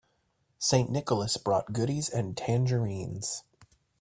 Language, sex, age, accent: English, male, 30-39, United States English